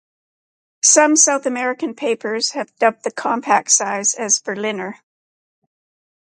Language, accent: English, Canadian English